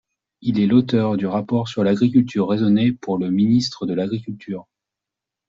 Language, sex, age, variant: French, male, 40-49, Français de métropole